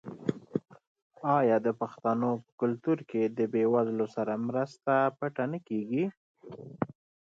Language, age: Pashto, 30-39